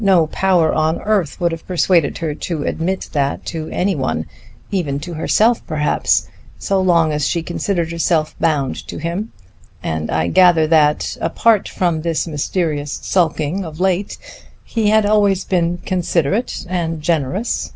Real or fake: real